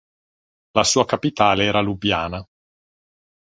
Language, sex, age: Italian, male, 40-49